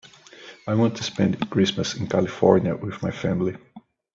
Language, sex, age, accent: English, male, 40-49, United States English